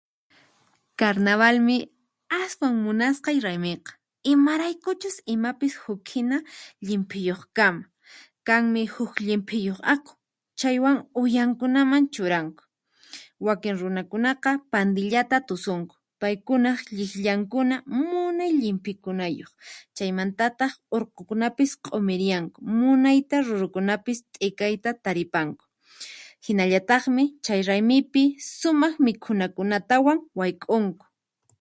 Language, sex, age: Puno Quechua, female, 19-29